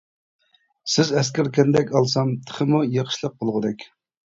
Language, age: Uyghur, 19-29